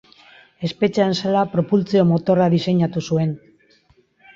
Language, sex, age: Basque, female, 50-59